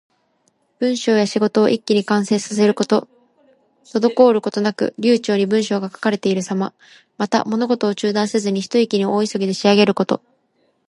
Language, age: Japanese, under 19